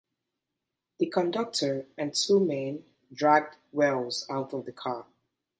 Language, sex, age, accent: English, female, 30-39, England English